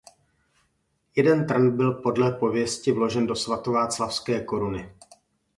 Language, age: Czech, 40-49